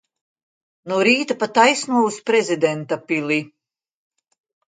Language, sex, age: Latvian, female, 60-69